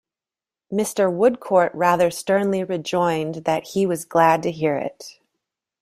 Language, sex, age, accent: English, female, 40-49, United States English